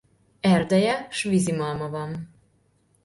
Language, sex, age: Hungarian, female, 19-29